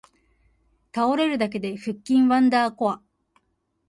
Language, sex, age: Japanese, female, 30-39